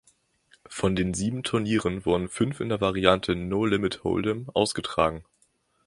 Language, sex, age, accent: German, male, 19-29, Deutschland Deutsch